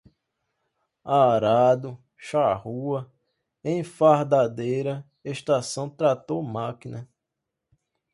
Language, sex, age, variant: Portuguese, male, 19-29, Portuguese (Brasil)